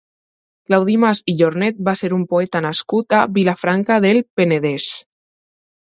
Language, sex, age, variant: Catalan, female, under 19, Alacantí